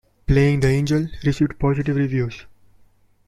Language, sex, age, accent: English, male, 19-29, India and South Asia (India, Pakistan, Sri Lanka)